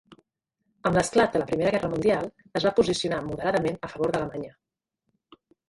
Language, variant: Catalan, Central